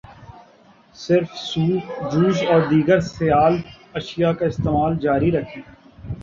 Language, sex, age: Urdu, male, 40-49